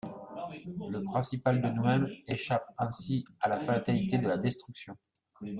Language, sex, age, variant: French, male, 40-49, Français de métropole